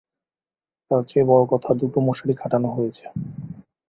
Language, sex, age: Bengali, male, 19-29